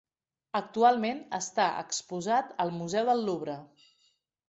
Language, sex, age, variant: Catalan, female, 40-49, Central